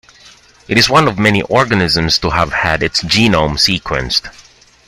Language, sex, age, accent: English, male, 30-39, Filipino